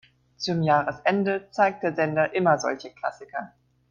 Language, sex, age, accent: German, female, 19-29, Deutschland Deutsch